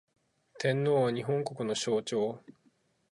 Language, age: Japanese, 30-39